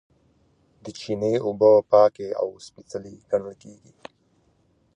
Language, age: Pashto, 30-39